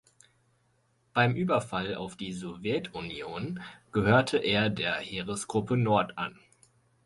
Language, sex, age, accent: German, male, 19-29, Deutschland Deutsch